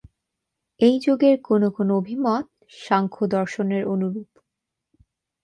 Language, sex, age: Bengali, female, 19-29